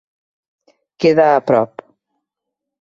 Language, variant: Catalan, Central